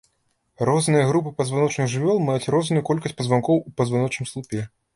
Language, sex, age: Belarusian, male, 19-29